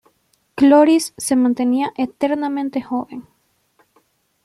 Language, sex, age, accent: Spanish, female, under 19, Andino-Pacífico: Colombia, Perú, Ecuador, oeste de Bolivia y Venezuela andina